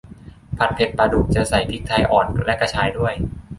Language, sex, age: Thai, male, 19-29